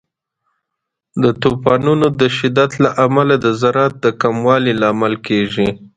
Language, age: Pashto, 30-39